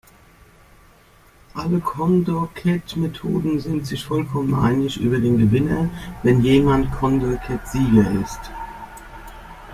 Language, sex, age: German, female, 60-69